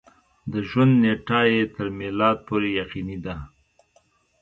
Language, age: Pashto, 60-69